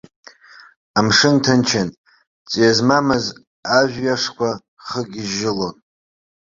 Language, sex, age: Abkhazian, male, 40-49